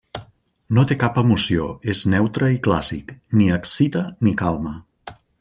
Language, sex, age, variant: Catalan, male, 50-59, Central